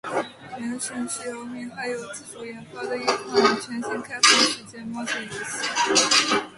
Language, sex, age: Chinese, female, 19-29